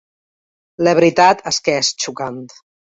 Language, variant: Catalan, Balear